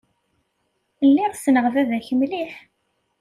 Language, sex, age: Kabyle, female, 19-29